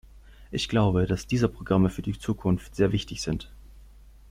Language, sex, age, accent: German, male, 19-29, Deutschland Deutsch